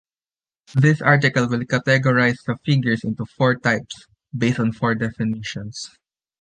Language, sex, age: English, male, 19-29